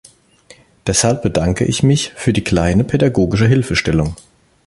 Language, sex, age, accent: German, male, 30-39, Deutschland Deutsch